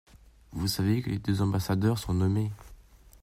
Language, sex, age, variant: French, male, under 19, Français de métropole